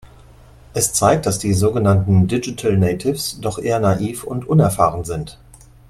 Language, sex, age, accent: German, male, 40-49, Deutschland Deutsch